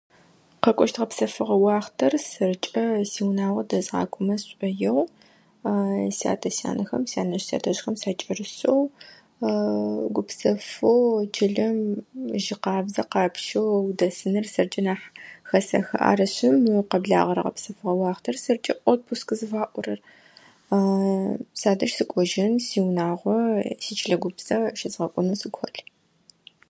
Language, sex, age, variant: Adyghe, female, 19-29, Адыгабзэ (Кирил, пстэумэ зэдыряе)